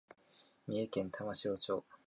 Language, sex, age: Japanese, male, 19-29